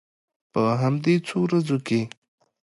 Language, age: Pashto, 19-29